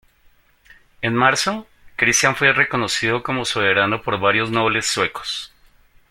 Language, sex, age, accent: Spanish, male, 40-49, Andino-Pacífico: Colombia, Perú, Ecuador, oeste de Bolivia y Venezuela andina